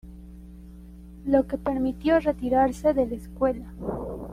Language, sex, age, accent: Spanish, female, 19-29, Andino-Pacífico: Colombia, Perú, Ecuador, oeste de Bolivia y Venezuela andina